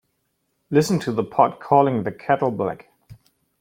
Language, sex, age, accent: English, male, 19-29, United States English